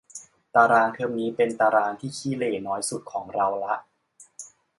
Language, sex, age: Thai, male, 19-29